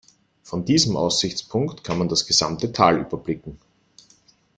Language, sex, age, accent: German, male, 19-29, Österreichisches Deutsch